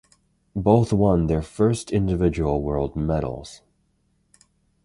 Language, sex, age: English, male, 19-29